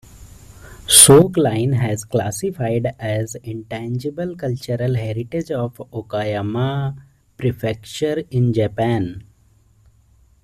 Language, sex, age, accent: English, male, 19-29, India and South Asia (India, Pakistan, Sri Lanka)